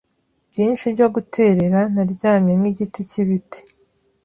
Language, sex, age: Kinyarwanda, female, 19-29